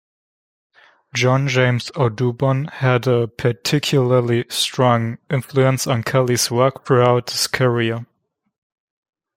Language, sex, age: English, male, 19-29